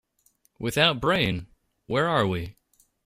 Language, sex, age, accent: English, male, 19-29, United States English